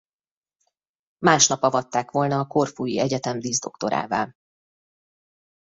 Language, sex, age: Hungarian, female, 30-39